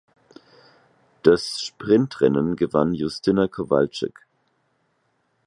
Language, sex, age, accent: German, male, 40-49, Deutschland Deutsch